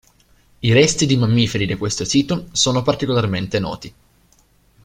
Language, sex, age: Italian, male, 19-29